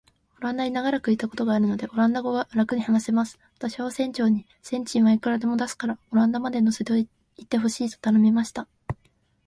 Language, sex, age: Japanese, female, 19-29